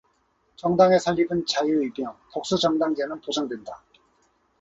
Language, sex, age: Korean, male, 40-49